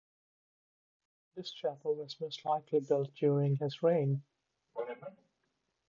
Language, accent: English, India and South Asia (India, Pakistan, Sri Lanka)